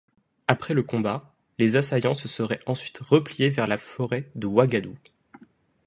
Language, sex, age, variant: French, male, 19-29, Français de métropole